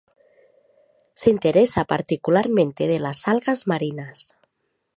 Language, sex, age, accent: Spanish, female, 30-39, España: Norte peninsular (Asturias, Castilla y León, Cantabria, País Vasco, Navarra, Aragón, La Rioja, Guadalajara, Cuenca)